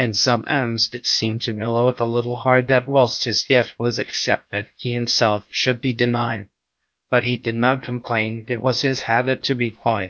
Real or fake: fake